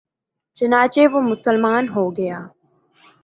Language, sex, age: Urdu, male, 19-29